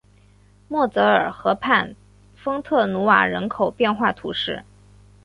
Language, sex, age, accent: Chinese, female, 19-29, 出生地：广东省